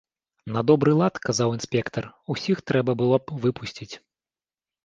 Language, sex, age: Belarusian, male, 30-39